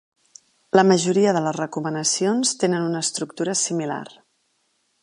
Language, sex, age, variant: Catalan, female, 40-49, Central